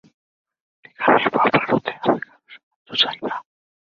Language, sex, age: Bengali, male, 19-29